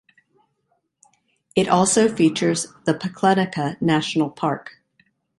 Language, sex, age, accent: English, female, 40-49, United States English